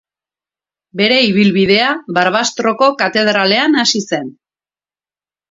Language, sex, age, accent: Basque, female, 40-49, Erdialdekoa edo Nafarra (Gipuzkoa, Nafarroa)